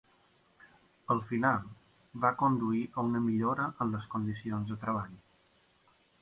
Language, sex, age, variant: Catalan, male, 40-49, Balear